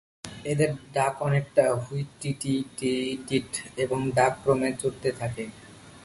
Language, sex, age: Bengali, male, under 19